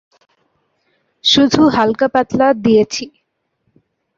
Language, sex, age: Bengali, female, 19-29